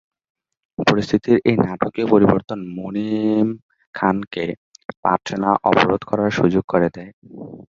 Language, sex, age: Bengali, male, 19-29